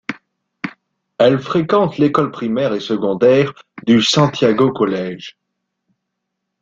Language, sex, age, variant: French, male, 19-29, Français de métropole